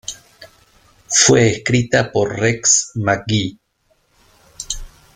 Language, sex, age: Spanish, male, 50-59